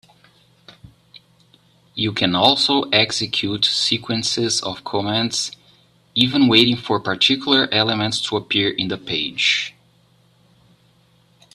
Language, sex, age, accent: English, male, 30-39, United States English